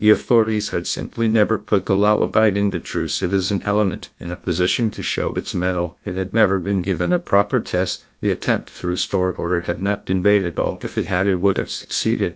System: TTS, GlowTTS